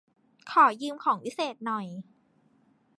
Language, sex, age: Thai, female, 19-29